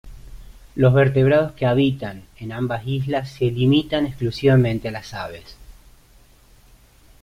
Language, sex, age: Spanish, male, 30-39